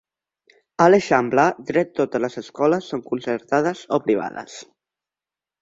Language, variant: Catalan, Central